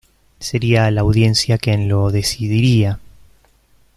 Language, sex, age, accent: Spanish, male, 19-29, Rioplatense: Argentina, Uruguay, este de Bolivia, Paraguay